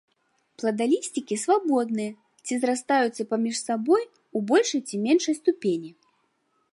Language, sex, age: Belarusian, female, 30-39